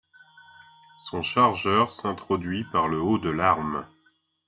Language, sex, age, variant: French, male, 30-39, Français de métropole